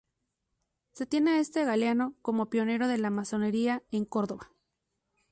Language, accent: Spanish, México